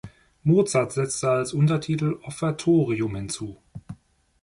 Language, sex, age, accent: German, male, 30-39, Deutschland Deutsch